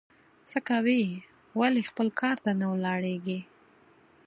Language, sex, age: Pashto, female, 30-39